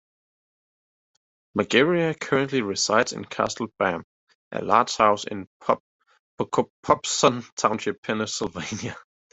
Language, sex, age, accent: English, male, 30-39, United States English